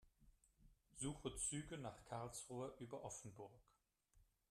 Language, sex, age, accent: German, male, 50-59, Deutschland Deutsch